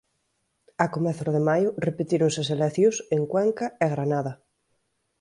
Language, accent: Galician, Central (gheada)